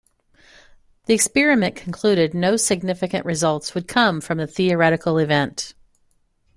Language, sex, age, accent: English, female, 50-59, United States English